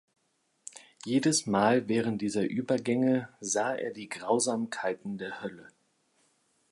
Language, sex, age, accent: German, male, 30-39, Deutschland Deutsch